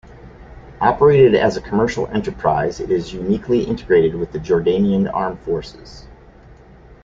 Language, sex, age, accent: English, male, 40-49, United States English